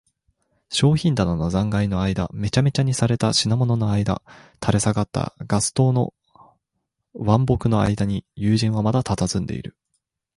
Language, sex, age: Japanese, male, 19-29